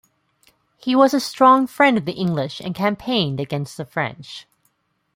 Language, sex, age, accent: English, female, 40-49, United States English